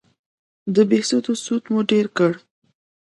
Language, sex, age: Pashto, female, 19-29